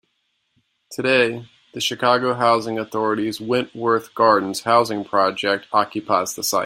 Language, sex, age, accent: English, male, 30-39, United States English